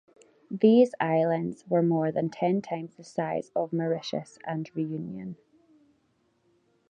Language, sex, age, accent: English, female, 19-29, Scottish English